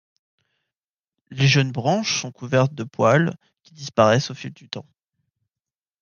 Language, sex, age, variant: French, male, 19-29, Français de métropole